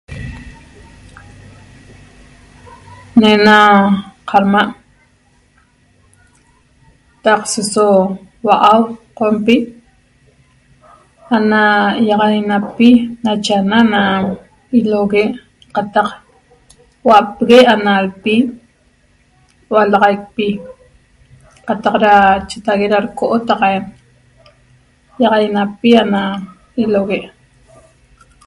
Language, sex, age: Toba, female, 40-49